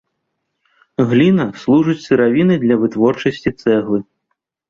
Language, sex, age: Belarusian, male, 30-39